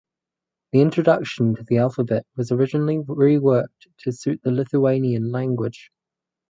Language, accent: English, Australian English